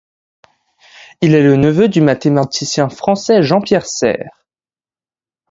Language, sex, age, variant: French, male, under 19, Français de métropole